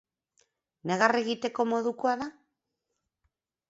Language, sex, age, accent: Basque, female, 50-59, Mendebalekoa (Araba, Bizkaia, Gipuzkoako mendebaleko herri batzuk)